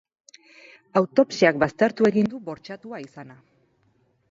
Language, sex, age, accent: Basque, female, 30-39, Erdialdekoa edo Nafarra (Gipuzkoa, Nafarroa)